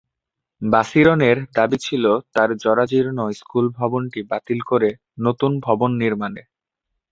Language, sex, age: Bengali, male, under 19